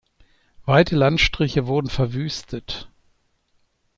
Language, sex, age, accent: German, male, 60-69, Deutschland Deutsch